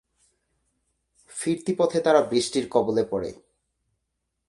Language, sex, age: Bengali, male, 19-29